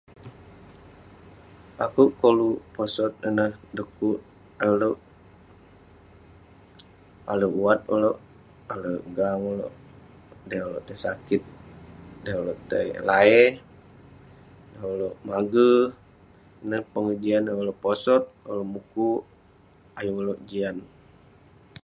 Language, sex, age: Western Penan, male, 19-29